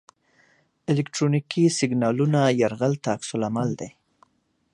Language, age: Pashto, 30-39